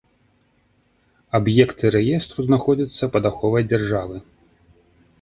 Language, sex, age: Belarusian, male, 30-39